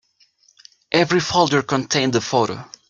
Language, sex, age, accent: English, male, 30-39, United States English